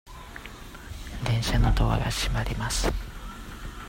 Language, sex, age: Japanese, male, 19-29